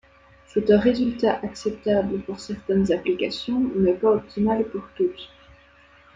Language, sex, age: French, female, 19-29